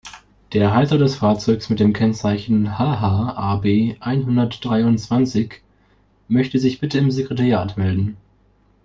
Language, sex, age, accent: German, male, 19-29, Deutschland Deutsch